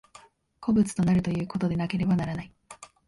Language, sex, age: Japanese, female, 19-29